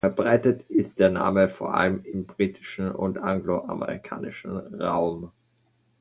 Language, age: German, 30-39